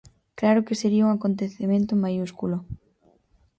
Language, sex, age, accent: Galician, female, 19-29, Central (gheada)